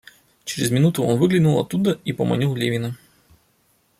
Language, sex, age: Russian, male, 30-39